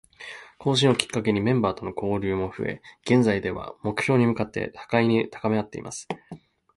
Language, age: Japanese, 19-29